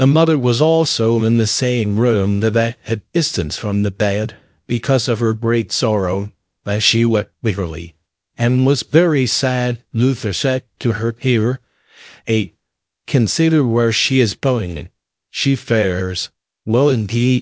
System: TTS, VITS